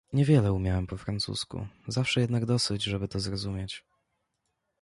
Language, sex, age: Polish, male, 19-29